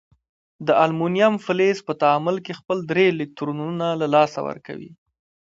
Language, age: Pashto, 30-39